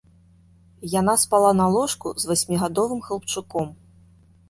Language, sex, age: Belarusian, female, 30-39